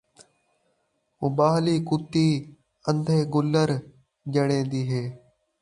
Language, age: Saraiki, under 19